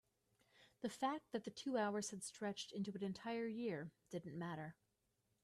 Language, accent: English, United States English